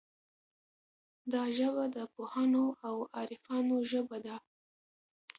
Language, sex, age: Pashto, female, under 19